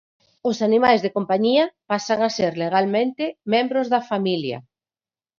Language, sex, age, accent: Galician, female, 40-49, Normativo (estándar)